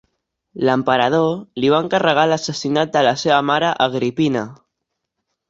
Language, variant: Catalan, Central